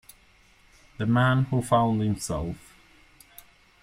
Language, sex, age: Italian, male, 50-59